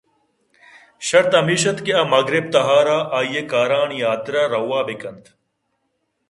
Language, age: Eastern Balochi, 30-39